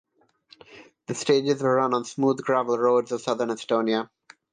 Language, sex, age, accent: English, male, 19-29, India and South Asia (India, Pakistan, Sri Lanka)